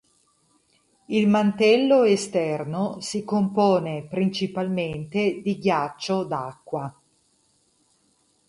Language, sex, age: Italian, female, 40-49